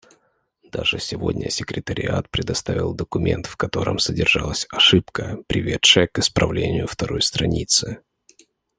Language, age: Russian, 19-29